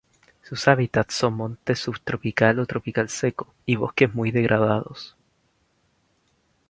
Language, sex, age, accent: Spanish, female, 19-29, Chileno: Chile, Cuyo